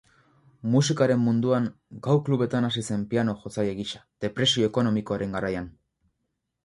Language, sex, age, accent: Basque, male, 19-29, Mendebalekoa (Araba, Bizkaia, Gipuzkoako mendebaleko herri batzuk)